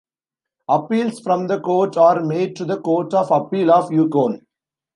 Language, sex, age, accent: English, male, 19-29, India and South Asia (India, Pakistan, Sri Lanka)